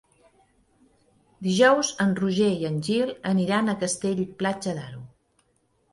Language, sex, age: Catalan, female, 50-59